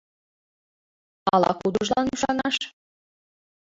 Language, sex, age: Mari, female, 19-29